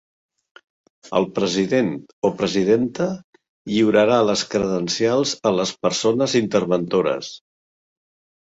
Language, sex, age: Catalan, male, 60-69